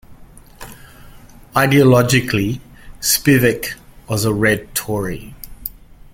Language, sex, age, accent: English, male, 50-59, Australian English